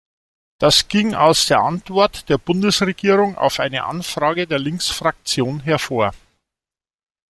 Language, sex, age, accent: German, male, 50-59, Deutschland Deutsch